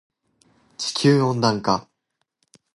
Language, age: Japanese, 19-29